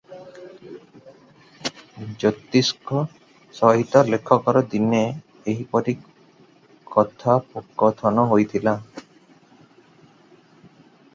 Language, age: Odia, 19-29